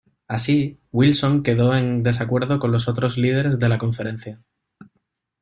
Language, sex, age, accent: Spanish, male, 30-39, España: Sur peninsular (Andalucia, Extremadura, Murcia)